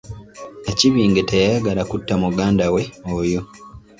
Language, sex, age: Ganda, male, 19-29